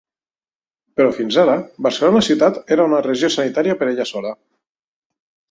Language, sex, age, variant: Catalan, male, 40-49, Central